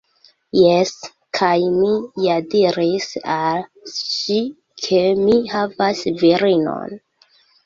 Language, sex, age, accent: Esperanto, female, 19-29, Internacia